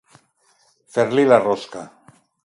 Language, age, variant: Catalan, 60-69, Central